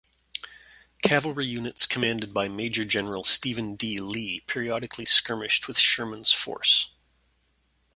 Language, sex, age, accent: English, male, 50-59, Canadian English